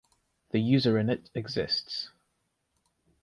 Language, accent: English, England English